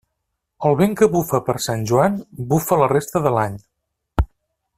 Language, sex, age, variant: Catalan, male, 50-59, Central